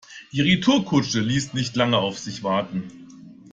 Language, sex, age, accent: German, male, 50-59, Deutschland Deutsch